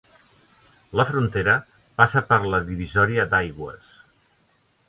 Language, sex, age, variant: Catalan, male, 60-69, Central